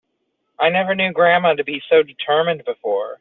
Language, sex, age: English, male, 19-29